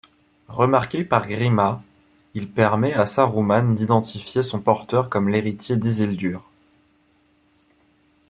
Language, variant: French, Français de métropole